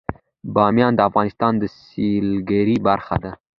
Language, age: Pashto, under 19